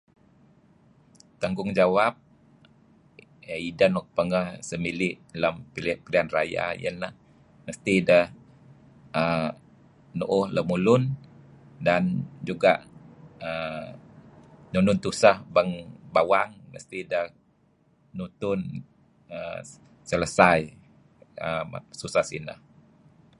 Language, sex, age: Kelabit, male, 50-59